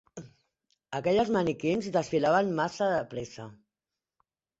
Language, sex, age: Catalan, female, 30-39